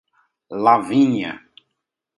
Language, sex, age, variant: Portuguese, male, 30-39, Portuguese (Brasil)